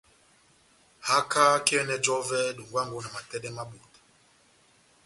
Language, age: Batanga, 50-59